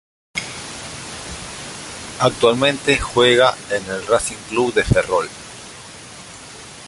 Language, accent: Spanish, Rioplatense: Argentina, Uruguay, este de Bolivia, Paraguay